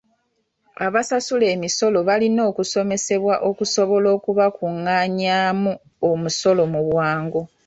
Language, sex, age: Ganda, female, 30-39